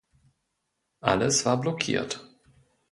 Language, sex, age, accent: German, male, 30-39, Deutschland Deutsch